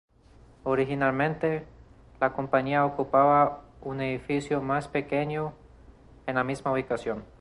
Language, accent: Spanish, Andino-Pacífico: Colombia, Perú, Ecuador, oeste de Bolivia y Venezuela andina